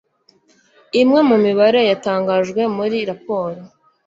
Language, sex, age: Kinyarwanda, female, 19-29